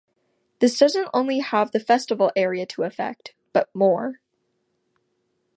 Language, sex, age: English, female, 19-29